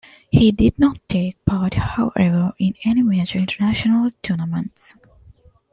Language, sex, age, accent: English, female, 19-29, India and South Asia (India, Pakistan, Sri Lanka)